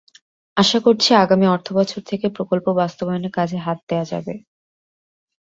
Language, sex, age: Bengali, female, 19-29